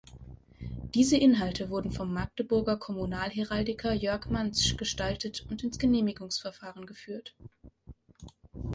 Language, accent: German, Deutschland Deutsch